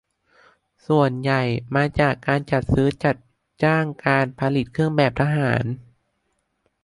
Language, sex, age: Thai, male, under 19